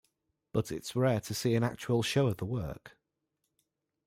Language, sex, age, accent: English, male, 30-39, England English